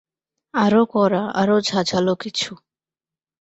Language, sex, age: Bengali, female, 19-29